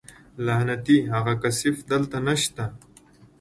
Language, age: Pashto, 19-29